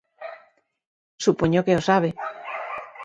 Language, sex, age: Galician, female, 50-59